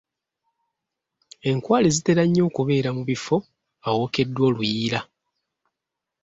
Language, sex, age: Ganda, male, 30-39